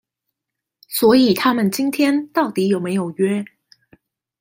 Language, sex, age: Chinese, female, 30-39